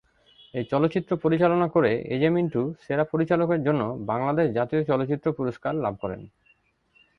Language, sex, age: Bengali, male, 19-29